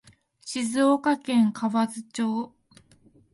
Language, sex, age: Japanese, female, 19-29